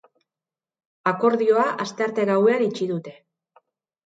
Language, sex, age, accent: Basque, female, 40-49, Erdialdekoa edo Nafarra (Gipuzkoa, Nafarroa)